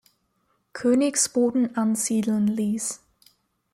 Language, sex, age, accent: German, female, 19-29, Österreichisches Deutsch